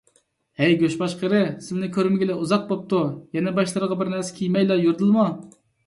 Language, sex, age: Uyghur, male, 30-39